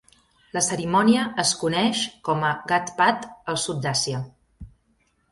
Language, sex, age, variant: Catalan, female, 40-49, Central